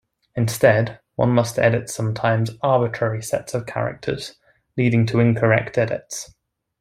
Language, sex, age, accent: English, male, 19-29, England English